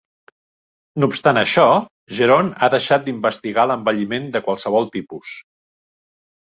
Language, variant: Catalan, Central